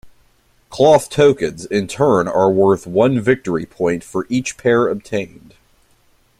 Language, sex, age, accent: English, male, 30-39, United States English